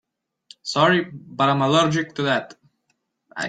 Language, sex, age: English, male, 19-29